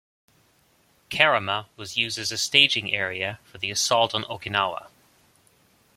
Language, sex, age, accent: English, male, 30-39, Irish English